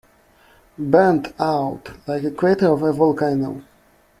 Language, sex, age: English, male, 30-39